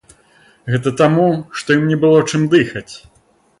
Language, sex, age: Belarusian, male, 19-29